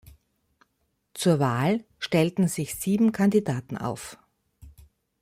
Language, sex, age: German, female, 50-59